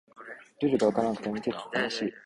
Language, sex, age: Japanese, male, 19-29